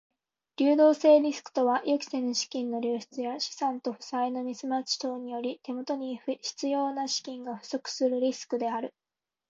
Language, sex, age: Japanese, female, 19-29